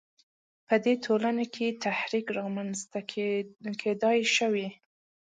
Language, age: Pashto, 19-29